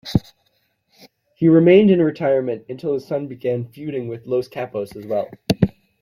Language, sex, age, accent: English, male, 19-29, United States English